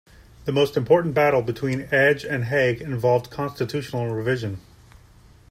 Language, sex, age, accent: English, male, 40-49, United States English